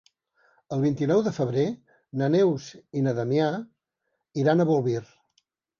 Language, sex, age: Catalan, male, 70-79